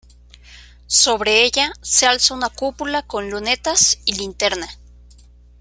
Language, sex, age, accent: Spanish, female, 30-39, México